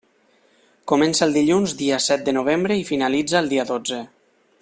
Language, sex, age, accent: Catalan, male, 19-29, valencià